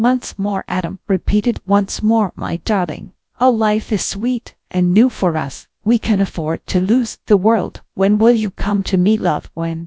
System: TTS, GradTTS